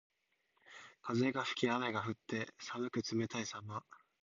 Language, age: Japanese, 19-29